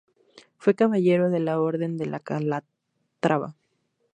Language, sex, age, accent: Spanish, female, 19-29, México